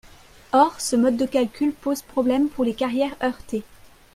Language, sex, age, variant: French, female, 19-29, Français de métropole